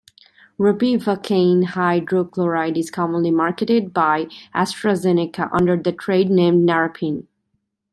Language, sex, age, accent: English, female, 19-29, England English